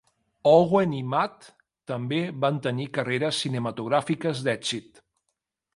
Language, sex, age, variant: Catalan, male, 40-49, Central